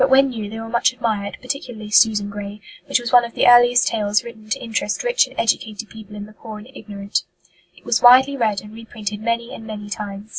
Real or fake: real